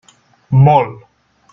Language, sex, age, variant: Catalan, male, 19-29, Central